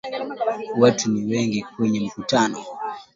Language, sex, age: Swahili, male, 19-29